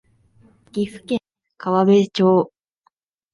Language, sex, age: Japanese, female, under 19